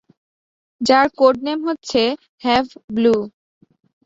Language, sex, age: Bengali, female, 19-29